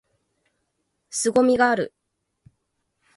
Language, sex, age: Japanese, female, 30-39